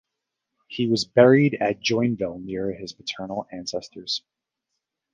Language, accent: English, United States English